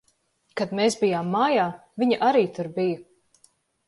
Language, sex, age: Latvian, female, 19-29